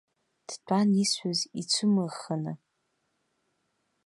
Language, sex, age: Abkhazian, female, under 19